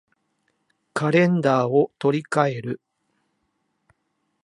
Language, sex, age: Japanese, male, 50-59